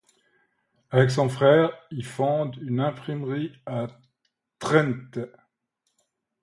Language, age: French, 50-59